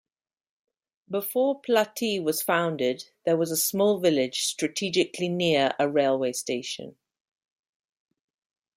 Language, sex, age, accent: English, female, 40-49, England English